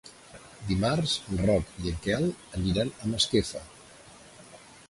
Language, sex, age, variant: Catalan, male, 60-69, Central